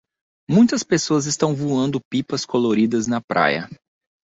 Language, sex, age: Portuguese, male, 19-29